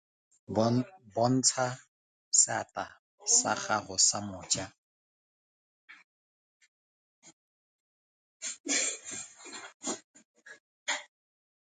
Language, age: Tswana, 30-39